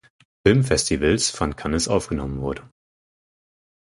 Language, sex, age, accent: German, male, 19-29, Deutschland Deutsch